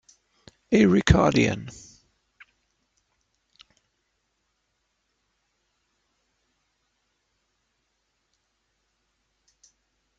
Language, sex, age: English, male, 70-79